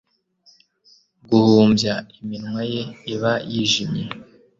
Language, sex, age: Kinyarwanda, male, 19-29